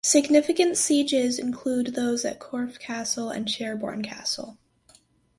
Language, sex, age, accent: English, female, under 19, United States English